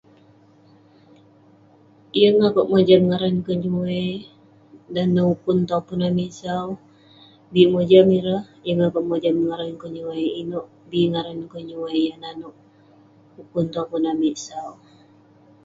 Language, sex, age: Western Penan, female, 19-29